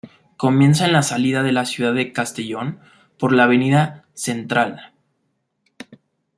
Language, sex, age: Spanish, male, 19-29